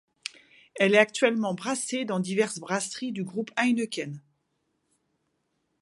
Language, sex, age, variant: French, female, 50-59, Français de métropole